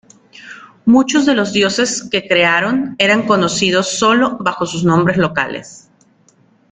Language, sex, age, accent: Spanish, female, 30-39, México